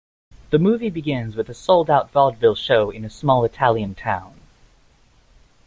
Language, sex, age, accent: English, male, 19-29, United States English